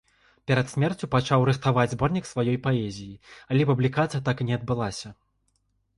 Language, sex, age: Belarusian, male, 19-29